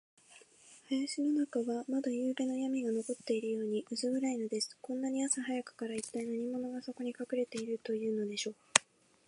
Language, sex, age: Japanese, female, 19-29